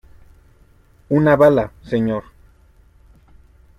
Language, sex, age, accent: Spanish, male, 19-29, México